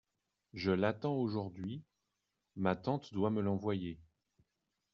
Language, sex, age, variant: French, male, 30-39, Français de métropole